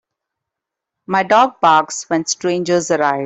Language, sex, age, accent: English, female, 30-39, India and South Asia (India, Pakistan, Sri Lanka)